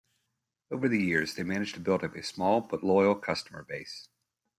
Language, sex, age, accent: English, male, 30-39, United States English